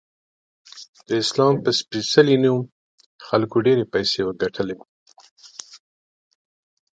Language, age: Pashto, 50-59